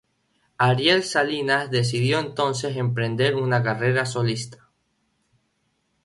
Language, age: Spanish, 19-29